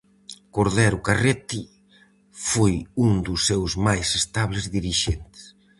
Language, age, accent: Galician, 50-59, Central (gheada)